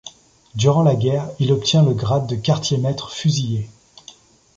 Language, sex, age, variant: French, male, 30-39, Français de métropole